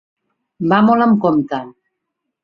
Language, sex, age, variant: Catalan, female, 40-49, Central